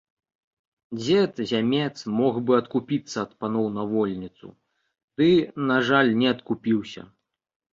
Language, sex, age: Belarusian, male, 30-39